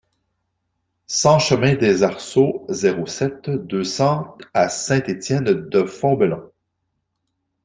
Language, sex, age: French, male, 40-49